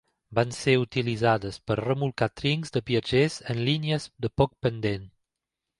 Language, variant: Catalan, Septentrional